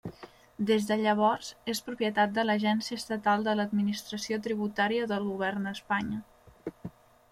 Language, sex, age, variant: Catalan, female, 19-29, Central